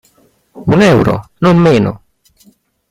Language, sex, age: Italian, male, 40-49